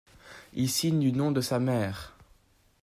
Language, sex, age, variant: French, male, under 19, Français de métropole